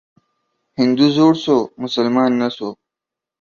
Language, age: Pashto, 19-29